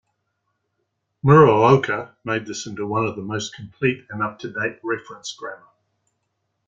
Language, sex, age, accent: English, male, 60-69, New Zealand English